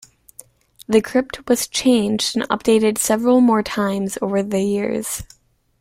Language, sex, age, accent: English, female, under 19, United States English